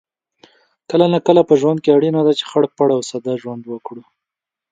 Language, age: Pashto, 19-29